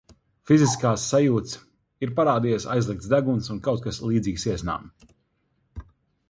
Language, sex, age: Latvian, male, 40-49